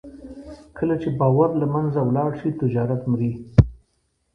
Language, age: Pashto, 40-49